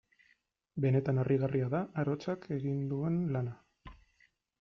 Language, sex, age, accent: Basque, male, 19-29, Erdialdekoa edo Nafarra (Gipuzkoa, Nafarroa)